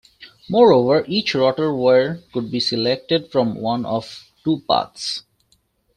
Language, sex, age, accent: English, male, 19-29, England English